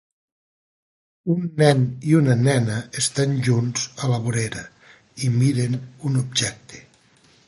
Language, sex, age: Catalan, male, 60-69